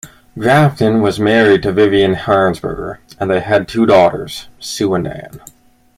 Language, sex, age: English, male, 19-29